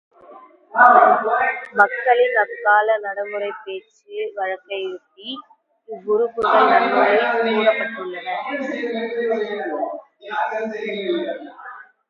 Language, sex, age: Tamil, female, under 19